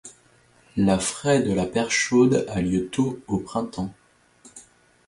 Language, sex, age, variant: French, male, 40-49, Français de métropole